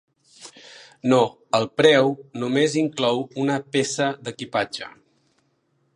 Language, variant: Catalan, Central